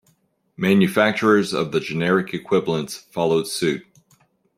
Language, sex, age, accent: English, male, 50-59, United States English